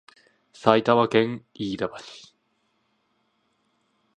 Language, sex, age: Japanese, male, 19-29